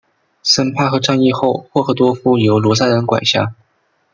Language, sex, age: Chinese, male, 19-29